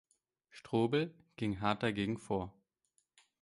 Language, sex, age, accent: German, male, 19-29, Deutschland Deutsch